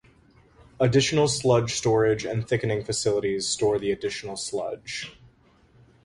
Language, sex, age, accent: English, male, 19-29, United States English